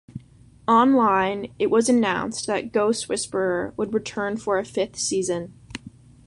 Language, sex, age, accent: English, female, under 19, United States English